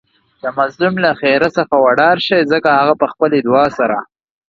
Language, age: Pashto, 19-29